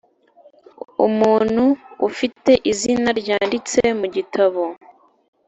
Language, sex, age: Kinyarwanda, female, 19-29